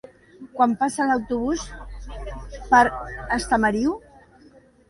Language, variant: Catalan, Central